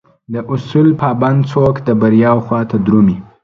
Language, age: Pashto, under 19